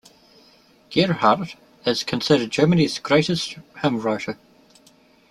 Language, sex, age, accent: English, male, 30-39, New Zealand English